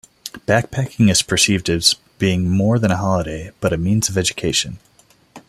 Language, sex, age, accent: English, male, 30-39, United States English